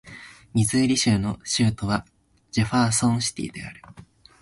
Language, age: Japanese, under 19